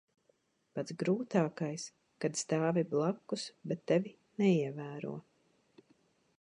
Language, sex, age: Latvian, female, 40-49